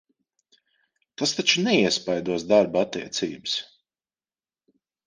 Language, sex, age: Latvian, male, 30-39